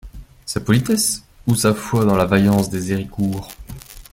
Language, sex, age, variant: French, male, 19-29, Français de métropole